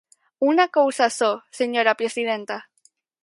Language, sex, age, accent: Galician, female, under 19, Normativo (estándar)